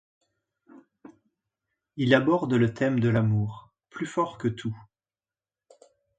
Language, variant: French, Français de métropole